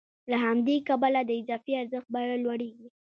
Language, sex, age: Pashto, female, under 19